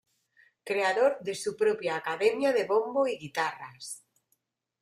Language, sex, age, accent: Spanish, female, 40-49, España: Sur peninsular (Andalucia, Extremadura, Murcia)